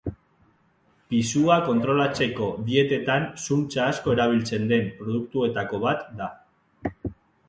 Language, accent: Basque, Mendebalekoa (Araba, Bizkaia, Gipuzkoako mendebaleko herri batzuk)